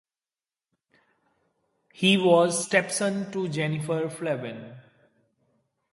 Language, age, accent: English, 30-39, India and South Asia (India, Pakistan, Sri Lanka)